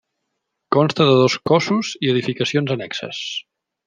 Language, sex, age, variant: Catalan, male, 40-49, Central